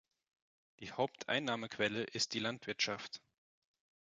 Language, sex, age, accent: German, male, 30-39, Deutschland Deutsch